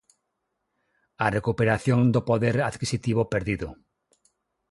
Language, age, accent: Galician, 40-49, Normativo (estándar); Neofalante